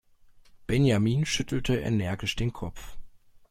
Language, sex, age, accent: German, male, under 19, Deutschland Deutsch